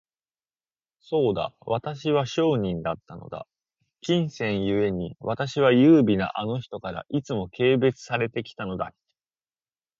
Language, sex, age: Japanese, male, under 19